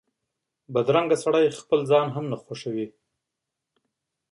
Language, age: Pashto, 40-49